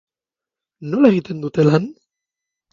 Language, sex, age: Basque, male, 30-39